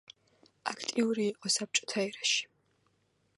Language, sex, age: Georgian, female, 19-29